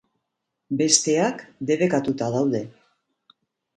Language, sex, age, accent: Basque, female, 60-69, Mendebalekoa (Araba, Bizkaia, Gipuzkoako mendebaleko herri batzuk)